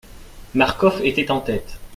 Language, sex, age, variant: French, male, 19-29, Français de métropole